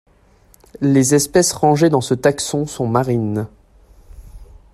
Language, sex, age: French, male, 19-29